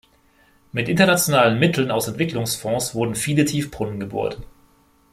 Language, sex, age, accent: German, male, 30-39, Deutschland Deutsch